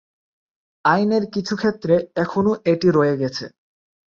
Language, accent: Bengali, Bangladeshi; শুদ্ধ বাংলা